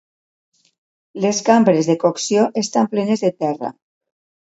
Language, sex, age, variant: Catalan, female, 50-59, Valencià meridional